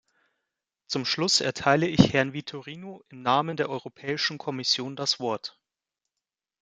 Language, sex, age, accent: German, male, 19-29, Deutschland Deutsch